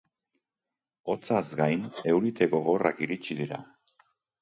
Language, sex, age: Basque, male, 50-59